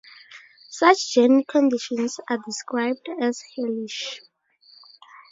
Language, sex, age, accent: English, female, 19-29, Southern African (South Africa, Zimbabwe, Namibia)